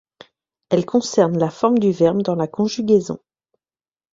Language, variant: French, Français de métropole